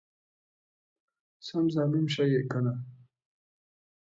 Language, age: Pashto, 19-29